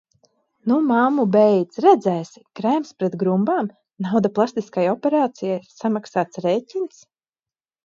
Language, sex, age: Latvian, female, 30-39